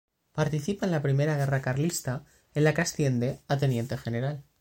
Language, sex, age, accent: Spanish, male, 19-29, España: Centro-Sur peninsular (Madrid, Toledo, Castilla-La Mancha)